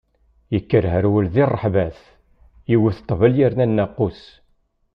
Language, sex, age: Kabyle, male, 40-49